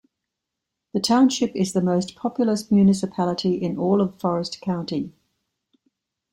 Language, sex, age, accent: English, female, 70-79, Australian English